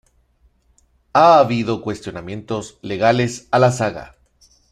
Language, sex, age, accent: Spanish, male, 50-59, México